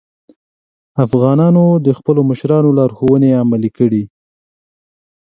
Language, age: Pashto, 19-29